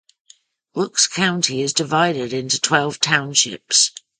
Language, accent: English, England English